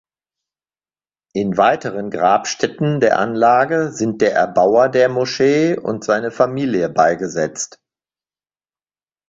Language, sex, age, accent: German, male, 50-59, Deutschland Deutsch